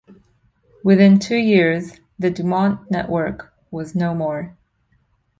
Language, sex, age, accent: English, female, 30-39, United States English